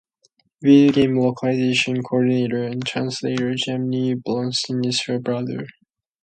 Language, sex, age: English, male, under 19